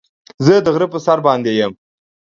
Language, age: Pashto, 30-39